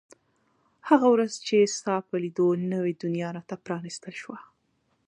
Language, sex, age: Pashto, female, 19-29